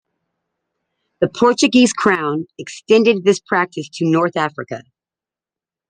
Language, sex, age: English, female, 40-49